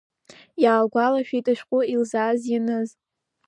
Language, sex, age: Abkhazian, female, 19-29